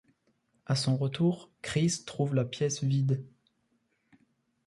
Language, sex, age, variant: French, male, 19-29, Français de métropole